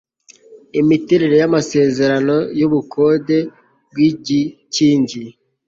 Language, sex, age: Kinyarwanda, male, 19-29